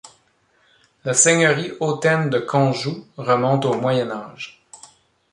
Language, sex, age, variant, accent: French, male, 30-39, Français d'Amérique du Nord, Français du Canada